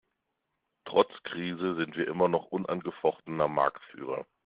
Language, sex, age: German, male, 40-49